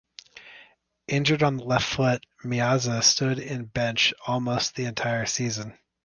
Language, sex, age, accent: English, male, 30-39, United States English